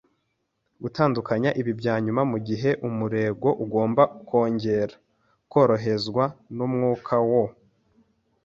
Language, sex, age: Kinyarwanda, male, 19-29